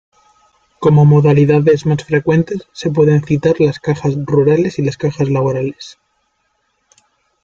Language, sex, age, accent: Spanish, male, 19-29, España: Norte peninsular (Asturias, Castilla y León, Cantabria, País Vasco, Navarra, Aragón, La Rioja, Guadalajara, Cuenca)